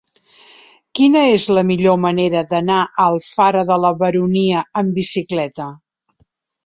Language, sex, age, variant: Catalan, female, 60-69, Central